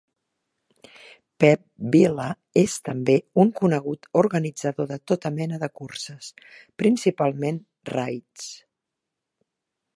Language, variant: Catalan, Central